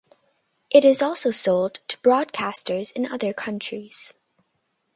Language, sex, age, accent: English, female, under 19, United States English